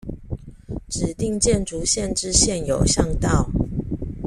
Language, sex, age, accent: Chinese, female, 40-49, 出生地：臺南市